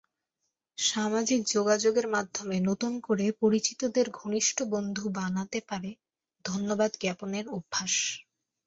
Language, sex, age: Bengali, female, 19-29